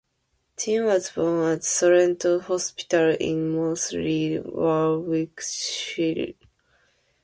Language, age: English, 19-29